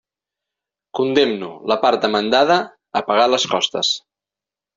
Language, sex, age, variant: Catalan, male, 40-49, Central